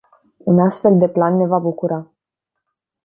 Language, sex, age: Romanian, female, 19-29